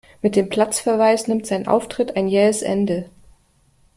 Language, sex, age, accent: German, female, 50-59, Deutschland Deutsch